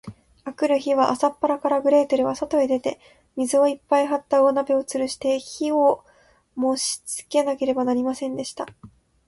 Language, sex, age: Japanese, female, 19-29